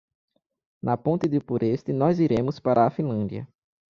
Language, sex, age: Portuguese, male, 19-29